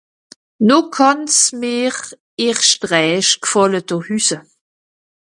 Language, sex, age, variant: Swiss German, female, 60-69, Nordniederàlemmànisch (Rishoffe, Zàwere, Bùsswìller, Hawenau, Brüemt, Stroossbùri, Molse, Dàmbàch, Schlettstàtt, Pfàlzbùri usw.)